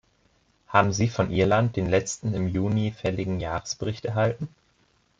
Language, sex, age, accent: German, male, 19-29, Deutschland Deutsch